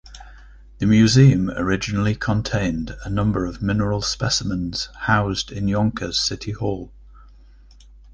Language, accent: English, England English